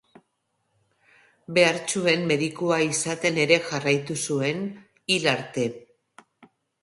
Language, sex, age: Basque, female, 50-59